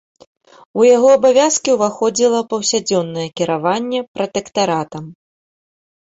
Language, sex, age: Belarusian, female, 30-39